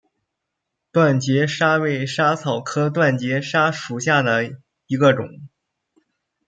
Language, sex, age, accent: Chinese, male, 19-29, 出生地：山东省